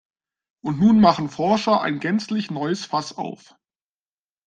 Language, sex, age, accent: German, male, 19-29, Deutschland Deutsch